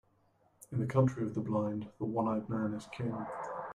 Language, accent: English, England English